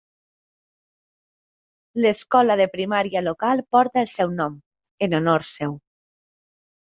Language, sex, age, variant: Catalan, female, 30-39, Central